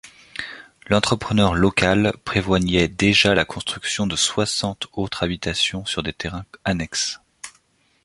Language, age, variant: French, 30-39, Français de métropole